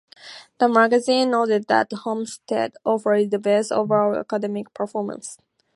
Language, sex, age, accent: English, female, under 19, England English